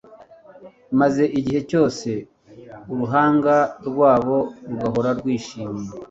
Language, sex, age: Kinyarwanda, male, 40-49